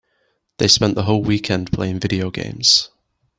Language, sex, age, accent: English, male, 19-29, England English